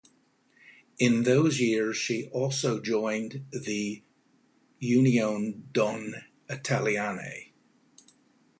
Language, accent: English, United States English